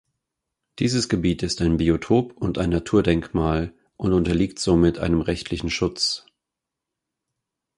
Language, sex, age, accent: German, male, 30-39, Deutschland Deutsch